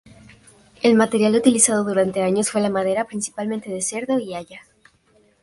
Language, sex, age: Spanish, female, under 19